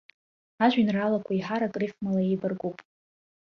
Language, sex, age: Abkhazian, female, under 19